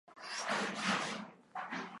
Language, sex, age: Swahili, female, 19-29